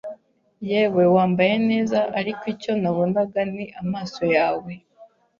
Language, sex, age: Kinyarwanda, female, 19-29